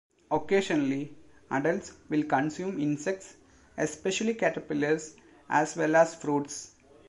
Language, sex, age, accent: English, male, 19-29, India and South Asia (India, Pakistan, Sri Lanka)